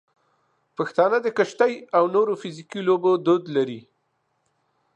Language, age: Pashto, 40-49